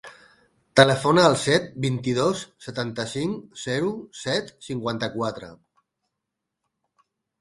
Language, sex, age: Catalan, male, 50-59